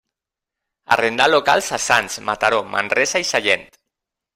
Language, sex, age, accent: Catalan, male, 40-49, valencià